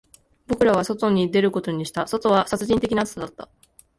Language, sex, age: Japanese, female, 19-29